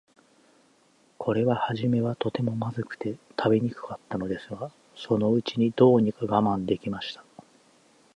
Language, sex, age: Japanese, male, 40-49